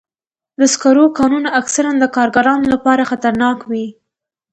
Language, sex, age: Pashto, female, under 19